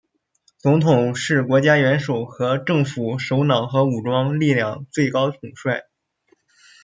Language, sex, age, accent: Chinese, male, 19-29, 出生地：山东省